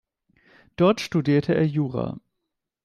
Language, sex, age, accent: German, male, 30-39, Deutschland Deutsch